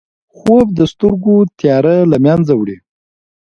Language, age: Pashto, 30-39